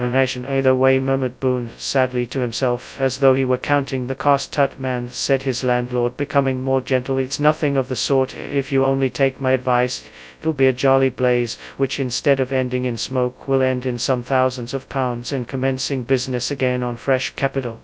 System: TTS, FastPitch